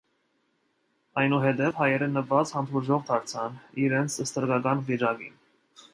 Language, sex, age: Armenian, male, 19-29